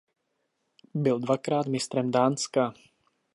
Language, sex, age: Czech, male, 30-39